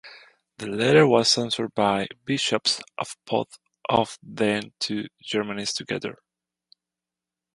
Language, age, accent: English, 40-49, United States English